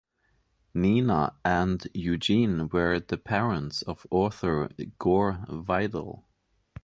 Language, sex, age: English, male, 30-39